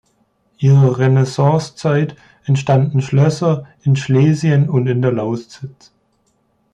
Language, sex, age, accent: German, male, 19-29, Deutschland Deutsch